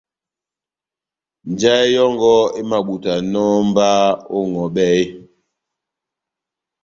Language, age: Batanga, 60-69